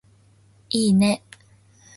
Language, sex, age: Japanese, female, 19-29